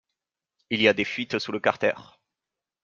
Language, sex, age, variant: French, male, 19-29, Français de métropole